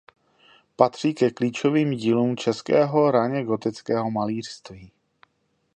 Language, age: Czech, 30-39